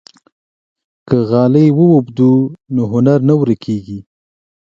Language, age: Pashto, 19-29